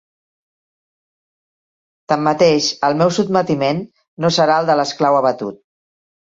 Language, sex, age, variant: Catalan, female, 40-49, Central